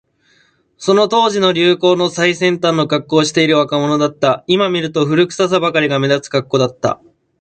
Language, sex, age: Japanese, male, 19-29